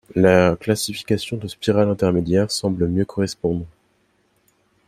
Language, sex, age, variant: French, male, 19-29, Français de métropole